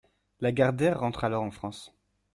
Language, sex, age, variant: French, male, under 19, Français de métropole